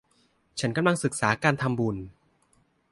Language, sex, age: Thai, male, 19-29